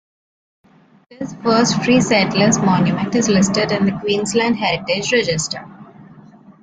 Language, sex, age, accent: English, female, 19-29, India and South Asia (India, Pakistan, Sri Lanka)